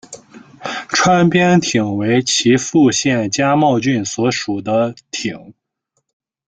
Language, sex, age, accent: Chinese, male, 19-29, 出生地：河南省